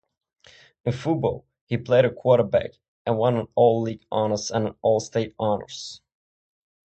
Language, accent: English, Czech